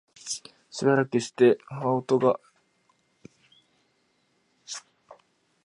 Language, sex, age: Japanese, male, 19-29